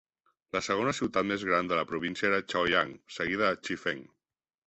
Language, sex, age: Catalan, male, 30-39